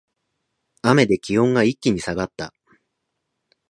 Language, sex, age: Japanese, male, 30-39